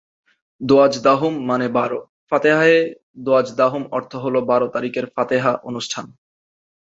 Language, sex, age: Bengali, male, 19-29